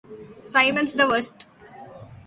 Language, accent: English, India and South Asia (India, Pakistan, Sri Lanka)